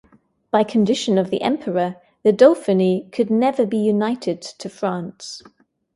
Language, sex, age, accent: English, female, 30-39, England English